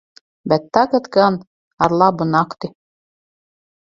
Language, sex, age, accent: Latvian, female, 50-59, Riga